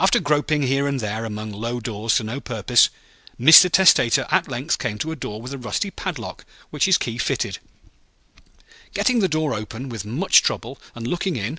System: none